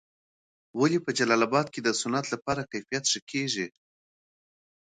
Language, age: Pashto, 40-49